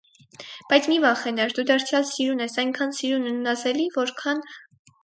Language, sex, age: Armenian, female, under 19